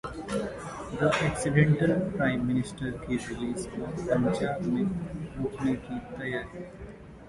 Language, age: Hindi, 30-39